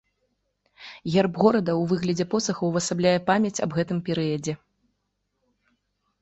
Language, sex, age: Belarusian, female, 19-29